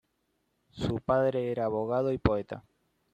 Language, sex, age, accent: Spanish, male, 19-29, Rioplatense: Argentina, Uruguay, este de Bolivia, Paraguay